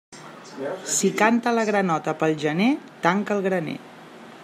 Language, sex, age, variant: Catalan, female, 30-39, Central